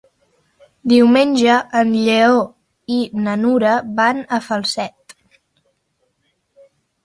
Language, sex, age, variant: Catalan, female, under 19, Central